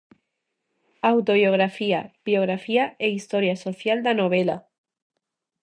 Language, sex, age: Galician, female, 19-29